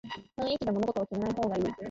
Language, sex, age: Japanese, female, under 19